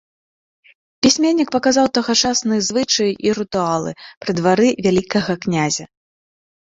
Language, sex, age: Belarusian, female, 30-39